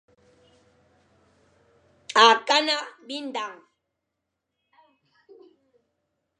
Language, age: Fang, under 19